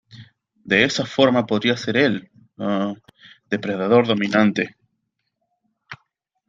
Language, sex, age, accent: Spanish, male, 19-29, Andino-Pacífico: Colombia, Perú, Ecuador, oeste de Bolivia y Venezuela andina